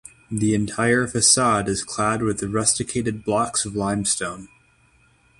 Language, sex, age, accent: English, male, 19-29, United States English